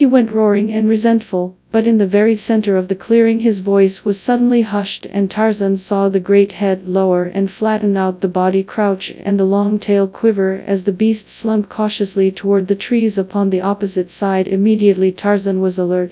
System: TTS, FastPitch